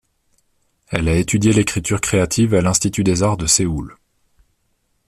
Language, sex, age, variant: French, male, 30-39, Français de métropole